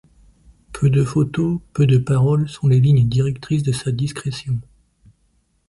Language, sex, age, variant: French, male, 40-49, Français de métropole